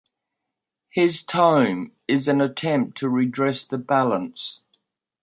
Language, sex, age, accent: English, male, 70-79, Australian English